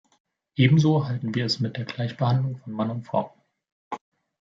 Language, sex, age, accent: German, male, 19-29, Deutschland Deutsch